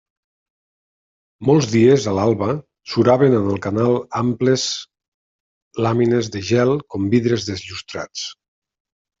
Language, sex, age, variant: Catalan, male, 40-49, Nord-Occidental